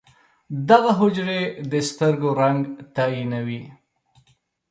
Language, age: Pashto, 30-39